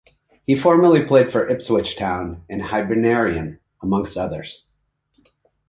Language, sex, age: English, male, 50-59